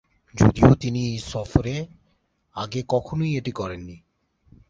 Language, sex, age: Bengali, male, 19-29